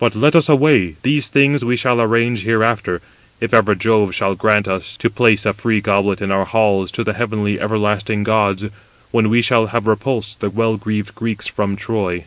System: none